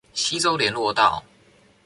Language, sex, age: Chinese, male, under 19